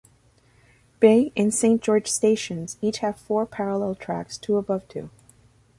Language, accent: English, United States English